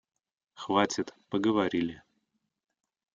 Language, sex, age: Russian, male, 30-39